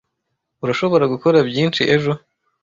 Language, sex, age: Kinyarwanda, male, 19-29